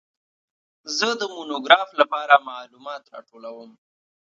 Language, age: Pashto, 19-29